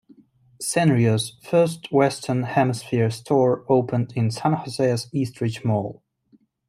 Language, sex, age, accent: English, male, 19-29, England English